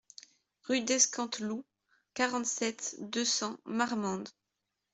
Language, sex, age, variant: French, female, 19-29, Français de métropole